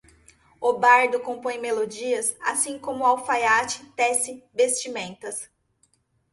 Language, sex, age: Portuguese, female, 30-39